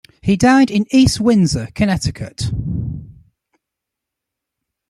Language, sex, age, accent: English, male, 19-29, England English